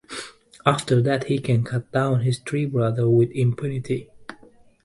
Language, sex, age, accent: English, male, 30-39, England English